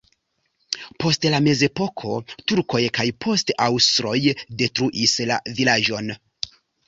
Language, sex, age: Esperanto, male, 19-29